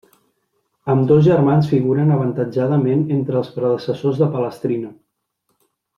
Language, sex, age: Catalan, male, 30-39